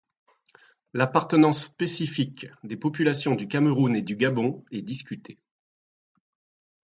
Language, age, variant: French, 50-59, Français de métropole